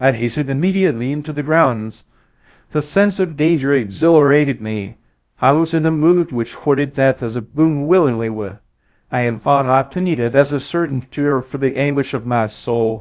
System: TTS, VITS